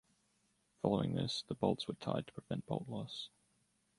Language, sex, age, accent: English, male, 19-29, Australian English